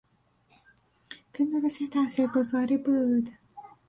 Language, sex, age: Persian, female, 40-49